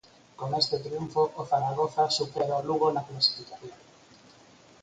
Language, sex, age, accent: Galician, male, 50-59, Normativo (estándar)